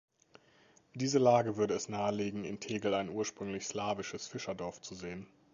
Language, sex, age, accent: German, male, 30-39, Deutschland Deutsch